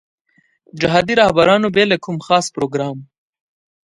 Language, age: Pashto, 19-29